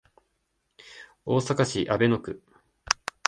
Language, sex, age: Japanese, male, 19-29